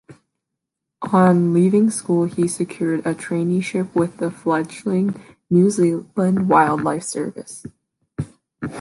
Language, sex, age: English, female, under 19